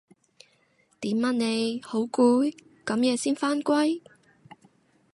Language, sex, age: Cantonese, female, 19-29